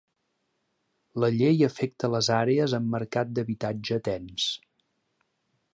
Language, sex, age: Catalan, male, 40-49